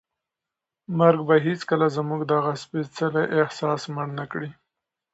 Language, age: Pashto, 30-39